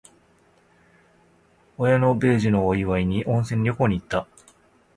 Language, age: Japanese, 30-39